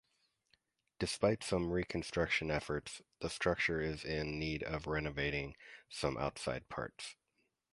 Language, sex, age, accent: English, male, 40-49, United States English